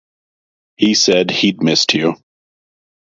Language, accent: English, Canadian English